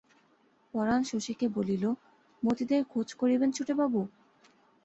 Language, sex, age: Bengali, female, 19-29